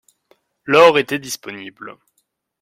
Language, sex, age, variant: French, male, 19-29, Français de métropole